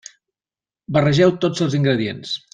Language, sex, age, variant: Catalan, male, 50-59, Balear